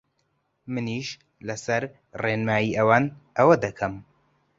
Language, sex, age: Central Kurdish, male, 19-29